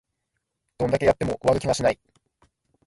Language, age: Japanese, 30-39